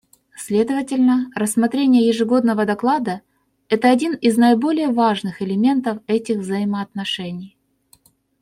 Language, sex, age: Russian, female, 40-49